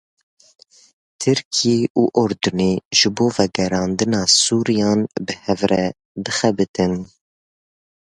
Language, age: Kurdish, 19-29